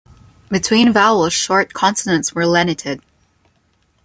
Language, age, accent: English, 19-29, Filipino